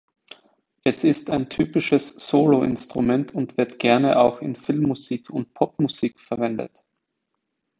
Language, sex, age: German, male, 19-29